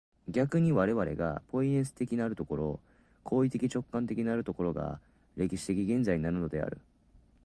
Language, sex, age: Japanese, male, under 19